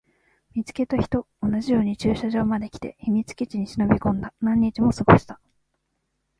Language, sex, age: Japanese, female, 19-29